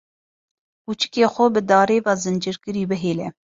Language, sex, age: Kurdish, female, 30-39